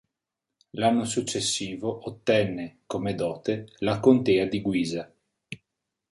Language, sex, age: Italian, male, 19-29